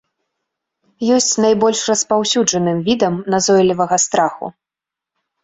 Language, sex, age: Belarusian, female, 19-29